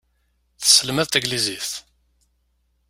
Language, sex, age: Kabyle, male, 40-49